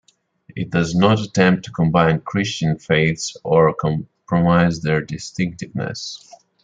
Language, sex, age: English, male, 19-29